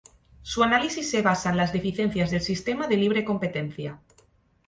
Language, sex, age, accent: Spanish, female, 19-29, España: Centro-Sur peninsular (Madrid, Toledo, Castilla-La Mancha)